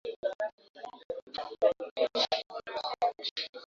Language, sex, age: Swahili, female, 19-29